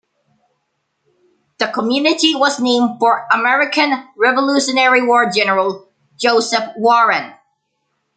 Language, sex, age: English, male, 19-29